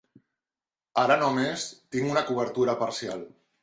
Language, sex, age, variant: Catalan, male, 50-59, Central